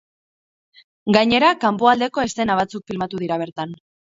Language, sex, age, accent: Basque, female, 30-39, Mendebalekoa (Araba, Bizkaia, Gipuzkoako mendebaleko herri batzuk)